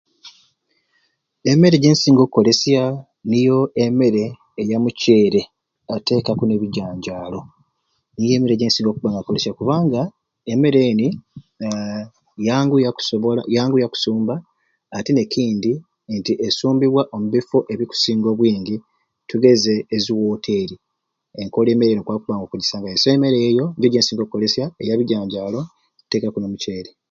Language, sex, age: Ruuli, male, 30-39